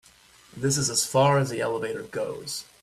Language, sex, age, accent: English, male, 40-49, United States English